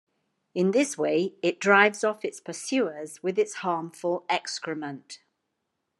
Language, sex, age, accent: English, female, 60-69, England English